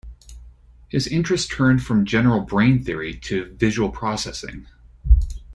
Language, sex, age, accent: English, male, 40-49, United States English